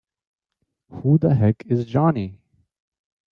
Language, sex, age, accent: English, male, 30-39, United States English